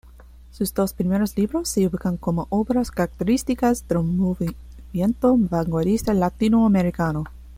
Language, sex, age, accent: Spanish, female, 19-29, España: Centro-Sur peninsular (Madrid, Toledo, Castilla-La Mancha)